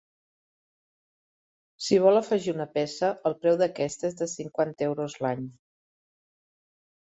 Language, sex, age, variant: Catalan, female, 50-59, Central